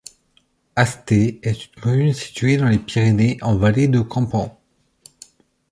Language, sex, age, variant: French, male, 30-39, Français de métropole